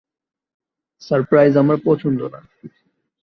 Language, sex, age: Bengali, male, 19-29